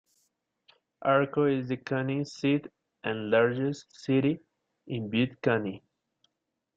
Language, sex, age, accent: English, male, 19-29, United States English